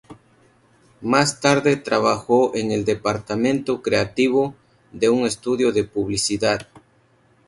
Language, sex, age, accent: Spanish, male, 30-39, México